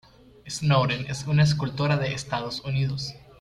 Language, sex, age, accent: Spanish, male, under 19, Caribe: Cuba, Venezuela, Puerto Rico, República Dominicana, Panamá, Colombia caribeña, México caribeño, Costa del golfo de México